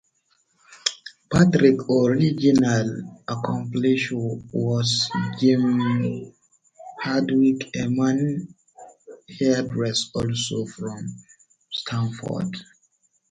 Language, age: English, 19-29